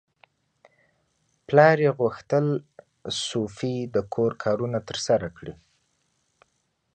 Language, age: Pashto, 19-29